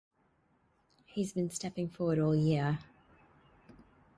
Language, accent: English, Australian English